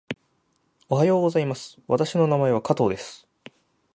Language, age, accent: Japanese, 30-39, 標準